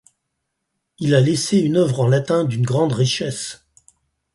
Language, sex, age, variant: French, male, 60-69, Français de métropole